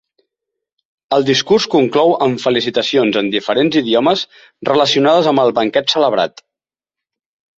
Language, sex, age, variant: Catalan, male, 30-39, Central